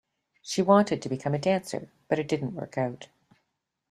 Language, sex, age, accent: English, female, 60-69, Canadian English